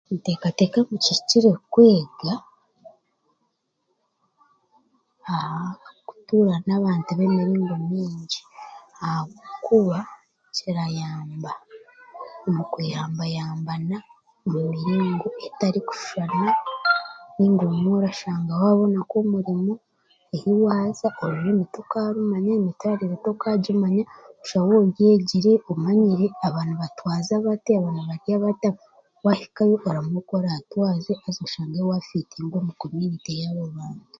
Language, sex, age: Chiga, male, 30-39